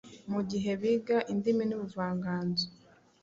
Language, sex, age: Kinyarwanda, female, 19-29